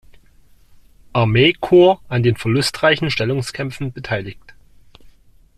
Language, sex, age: German, male, 40-49